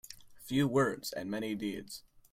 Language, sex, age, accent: English, male, under 19, United States English